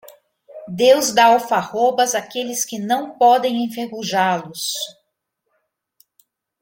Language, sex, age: Portuguese, female, 50-59